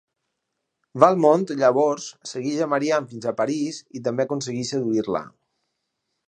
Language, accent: Catalan, valencià